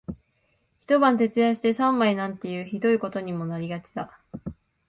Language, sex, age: Japanese, female, 19-29